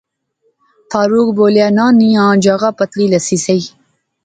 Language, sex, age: Pahari-Potwari, female, 19-29